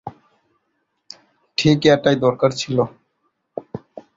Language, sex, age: Bengali, male, 19-29